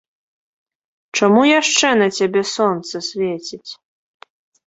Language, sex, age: Belarusian, female, 19-29